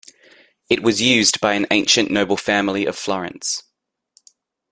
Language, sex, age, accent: English, male, 30-39, Australian English